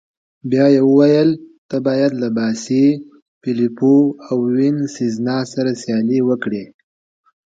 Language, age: Pashto, 19-29